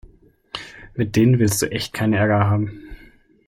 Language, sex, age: German, male, 19-29